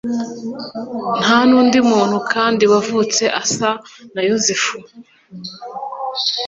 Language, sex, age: Kinyarwanda, female, 30-39